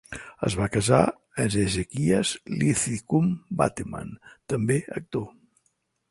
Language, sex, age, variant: Catalan, male, 60-69, Central